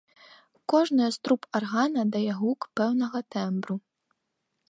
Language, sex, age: Belarusian, female, 19-29